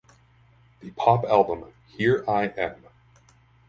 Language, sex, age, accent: English, male, 19-29, Canadian English